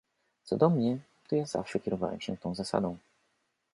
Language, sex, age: Polish, male, 30-39